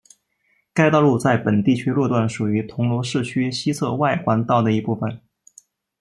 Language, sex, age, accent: Chinese, male, 19-29, 出生地：四川省